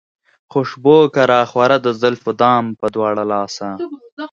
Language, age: Pashto, 19-29